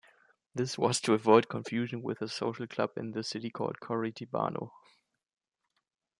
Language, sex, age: English, male, 19-29